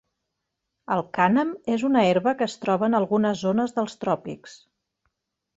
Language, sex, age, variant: Catalan, female, 40-49, Central